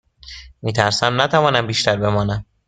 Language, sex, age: Persian, male, 19-29